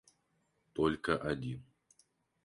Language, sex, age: Russian, male, 19-29